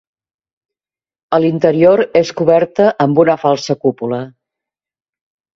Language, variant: Catalan, Central